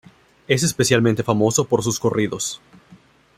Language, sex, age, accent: Spanish, male, 19-29, México